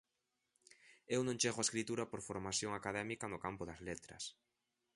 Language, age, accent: Galician, 19-29, Atlántico (seseo e gheada)